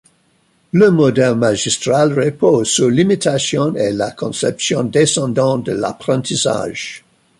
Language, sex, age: French, male, 60-69